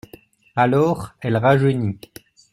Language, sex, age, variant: French, male, 19-29, Français de métropole